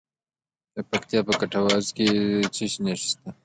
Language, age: Pashto, 19-29